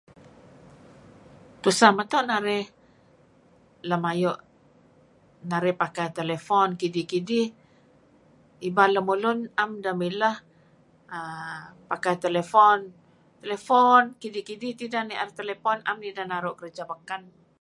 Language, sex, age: Kelabit, female, 60-69